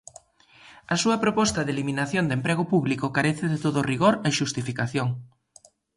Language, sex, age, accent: Galician, male, 19-29, Normativo (estándar)